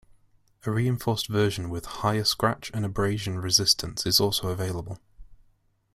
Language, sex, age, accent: English, male, 19-29, England English